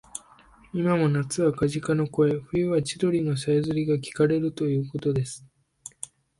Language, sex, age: Japanese, male, 19-29